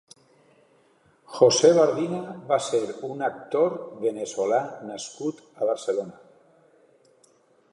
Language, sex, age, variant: Catalan, male, 50-59, Alacantí